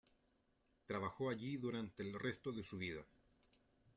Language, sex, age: Spanish, male, 19-29